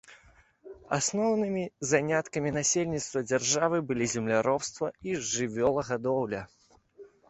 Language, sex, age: Belarusian, male, 19-29